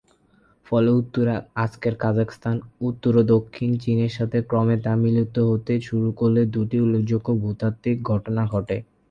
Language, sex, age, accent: Bengali, male, 19-29, Bengali; Bangla